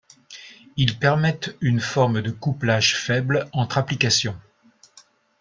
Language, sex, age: French, male, 60-69